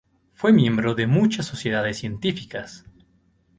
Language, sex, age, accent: Spanish, male, 19-29, México